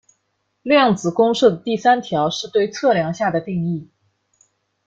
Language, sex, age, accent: Chinese, female, 19-29, 出生地：上海市